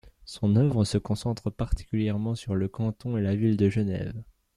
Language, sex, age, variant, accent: French, male, under 19, Français d'Europe, Français de Belgique